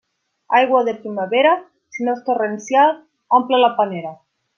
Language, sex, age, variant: Catalan, female, 19-29, Nord-Occidental